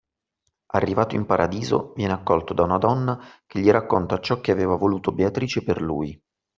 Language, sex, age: Italian, male, 30-39